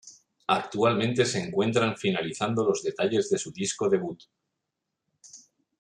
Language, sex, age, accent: Spanish, male, 40-49, España: Norte peninsular (Asturias, Castilla y León, Cantabria, País Vasco, Navarra, Aragón, La Rioja, Guadalajara, Cuenca)